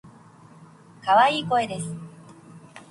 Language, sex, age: Japanese, female, 19-29